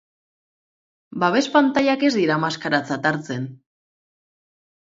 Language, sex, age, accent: Basque, female, 30-39, Mendebalekoa (Araba, Bizkaia, Gipuzkoako mendebaleko herri batzuk)